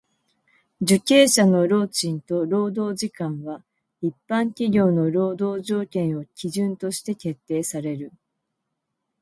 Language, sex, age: Japanese, female, 50-59